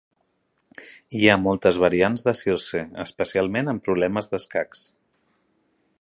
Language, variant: Catalan, Central